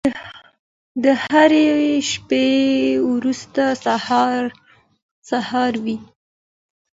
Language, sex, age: Pashto, female, 19-29